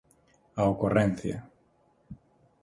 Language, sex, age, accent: Galician, male, 30-39, Normativo (estándar)